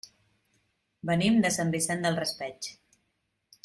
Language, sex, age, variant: Catalan, female, 30-39, Central